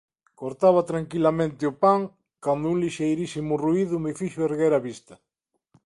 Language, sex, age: Galician, male, 40-49